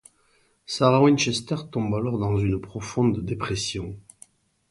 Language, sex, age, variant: French, male, 50-59, Français de métropole